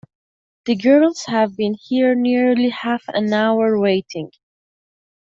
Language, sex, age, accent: English, female, 19-29, United States English